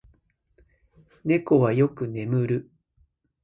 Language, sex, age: Japanese, male, 30-39